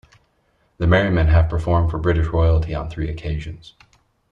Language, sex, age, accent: English, male, 30-39, United States English